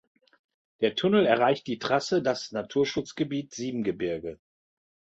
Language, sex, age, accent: German, male, 60-69, Deutschland Deutsch